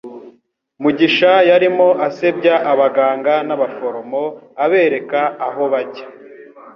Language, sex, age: Kinyarwanda, male, 19-29